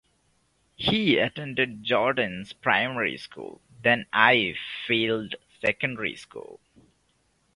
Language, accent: English, United States English